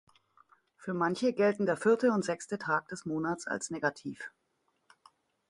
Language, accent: German, Deutschland Deutsch